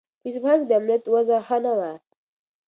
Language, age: Pashto, 19-29